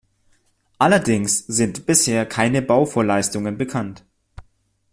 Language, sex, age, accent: German, male, 19-29, Deutschland Deutsch